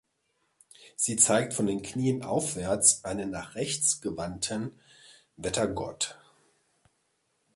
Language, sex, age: German, male, 40-49